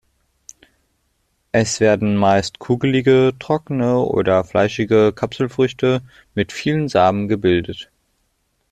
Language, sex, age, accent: German, male, under 19, Deutschland Deutsch